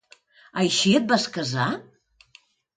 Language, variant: Catalan, Nord-Occidental